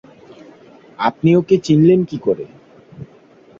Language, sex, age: Bengali, male, 19-29